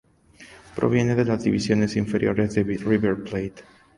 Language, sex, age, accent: Spanish, male, 19-29, México